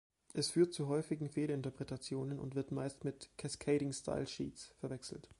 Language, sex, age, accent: German, male, 30-39, Deutschland Deutsch